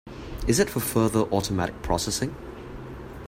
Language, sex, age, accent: English, male, under 19, Singaporean English